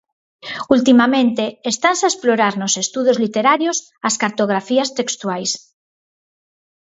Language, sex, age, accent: Galician, female, 50-59, Normativo (estándar)